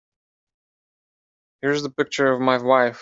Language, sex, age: English, male, 19-29